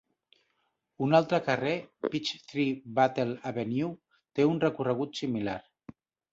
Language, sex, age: Catalan, male, 40-49